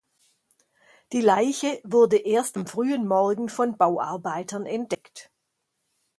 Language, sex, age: German, female, 60-69